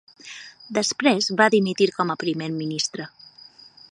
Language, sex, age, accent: Catalan, female, 30-39, balear; central